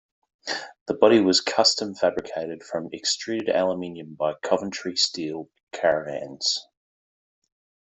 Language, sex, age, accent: English, male, 40-49, Australian English